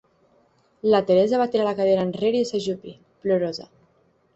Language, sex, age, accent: Catalan, female, 19-29, Lleidatà